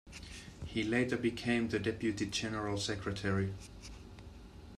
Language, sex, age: English, male, 40-49